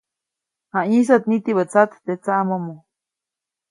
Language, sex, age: Copainalá Zoque, female, 19-29